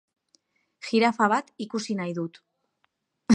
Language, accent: Basque, Mendebalekoa (Araba, Bizkaia, Gipuzkoako mendebaleko herri batzuk)